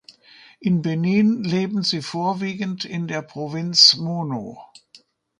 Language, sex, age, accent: German, female, 70-79, Deutschland Deutsch